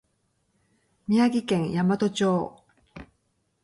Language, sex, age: Japanese, female, 50-59